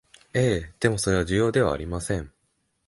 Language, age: Japanese, 19-29